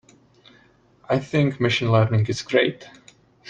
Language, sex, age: English, male, 30-39